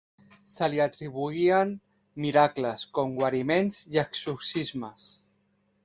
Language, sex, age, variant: Catalan, male, 30-39, Central